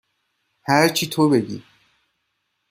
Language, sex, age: Persian, male, 19-29